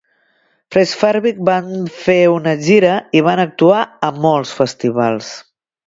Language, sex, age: Catalan, female, 50-59